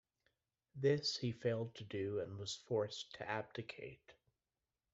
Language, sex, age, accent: English, male, 30-39, United States English